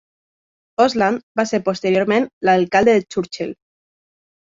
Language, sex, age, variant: Catalan, female, 19-29, Nord-Occidental